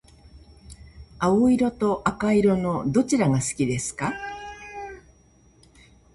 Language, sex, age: Japanese, female, 60-69